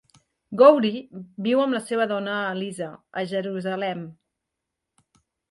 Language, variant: Catalan, Nord-Occidental